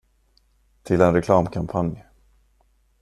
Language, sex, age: Swedish, male, 30-39